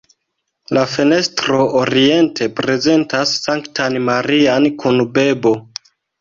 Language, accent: Esperanto, Internacia